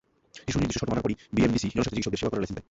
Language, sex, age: Bengali, male, 19-29